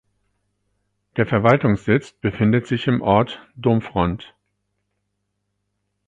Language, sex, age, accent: German, male, 40-49, Deutschland Deutsch